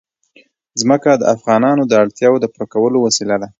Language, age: Pashto, 19-29